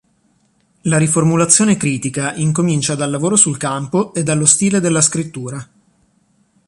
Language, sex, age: Italian, male, 30-39